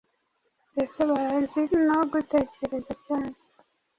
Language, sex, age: Kinyarwanda, female, 30-39